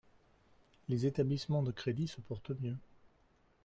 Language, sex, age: French, male, 60-69